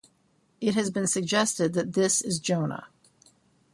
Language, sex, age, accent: English, female, 50-59, United States English